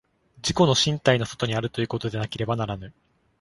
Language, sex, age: Japanese, male, 19-29